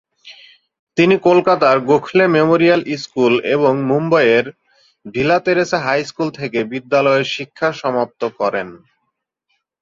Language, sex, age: Bengali, male, 19-29